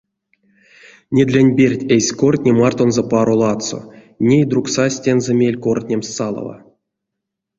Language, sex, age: Erzya, male, 30-39